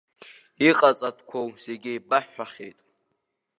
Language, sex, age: Abkhazian, male, under 19